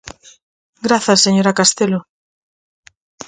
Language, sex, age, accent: Galician, female, 30-39, Central (gheada); Normativo (estándar)